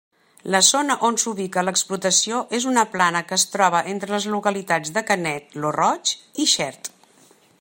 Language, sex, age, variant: Catalan, female, 60-69, Central